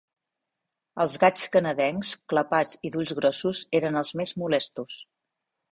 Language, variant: Catalan, Central